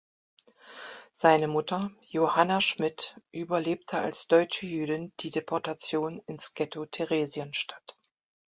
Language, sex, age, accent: German, female, 50-59, Deutschland Deutsch